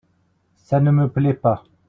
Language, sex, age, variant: French, male, 19-29, Français de métropole